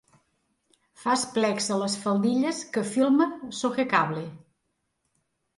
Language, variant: Catalan, Central